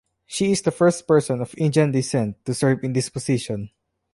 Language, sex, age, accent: English, male, 19-29, Filipino